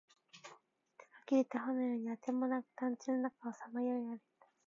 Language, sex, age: Japanese, female, 19-29